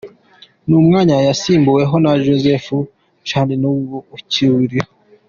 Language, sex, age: Kinyarwanda, male, 19-29